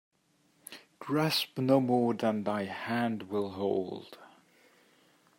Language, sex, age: English, male, 30-39